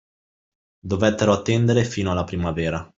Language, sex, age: Italian, male, 19-29